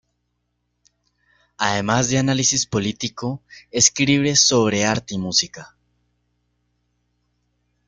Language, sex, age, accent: Spanish, male, 19-29, Andino-Pacífico: Colombia, Perú, Ecuador, oeste de Bolivia y Venezuela andina